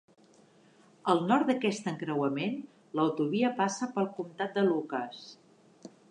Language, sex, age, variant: Catalan, female, 50-59, Central